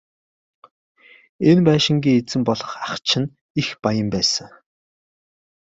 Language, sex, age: Mongolian, male, 30-39